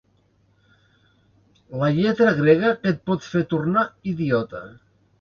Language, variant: Catalan, Central